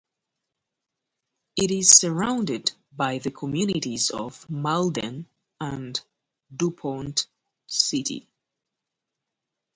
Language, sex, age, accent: English, female, 30-39, United States English